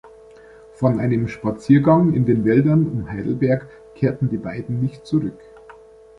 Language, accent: German, Deutschland Deutsch